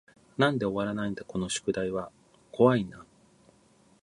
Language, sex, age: Japanese, male, 40-49